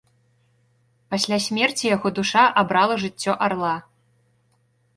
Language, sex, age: Belarusian, female, 19-29